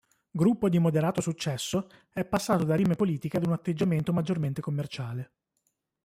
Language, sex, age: Italian, male, 30-39